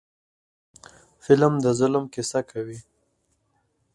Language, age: Pashto, 19-29